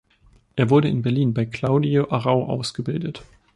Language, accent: German, Deutschland Deutsch